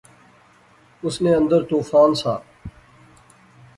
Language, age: Pahari-Potwari, 30-39